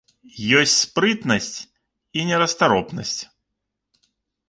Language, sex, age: Belarusian, male, 30-39